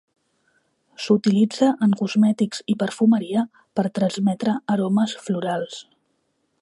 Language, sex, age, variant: Catalan, female, 40-49, Central